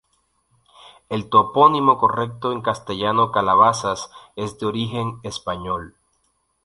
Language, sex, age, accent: Spanish, male, 19-29, Andino-Pacífico: Colombia, Perú, Ecuador, oeste de Bolivia y Venezuela andina